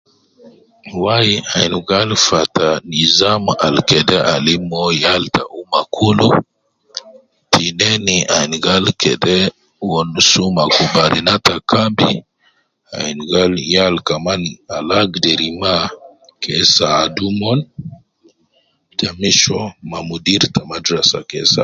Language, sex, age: Nubi, male, 30-39